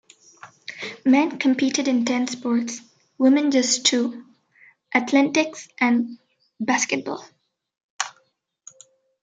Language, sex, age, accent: English, female, under 19, India and South Asia (India, Pakistan, Sri Lanka)